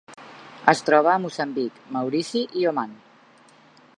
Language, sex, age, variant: Catalan, female, 40-49, Central